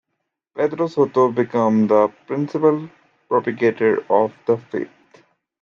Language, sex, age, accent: English, male, 19-29, United States English